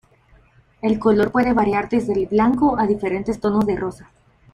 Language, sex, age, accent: Spanish, female, 19-29, América central